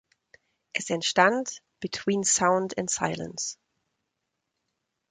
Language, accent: German, Deutschland Deutsch